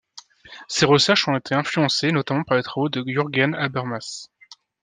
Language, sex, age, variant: French, male, 19-29, Français de métropole